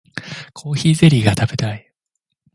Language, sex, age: Japanese, male, 19-29